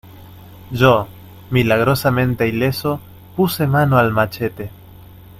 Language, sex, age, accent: Spanish, male, 19-29, Rioplatense: Argentina, Uruguay, este de Bolivia, Paraguay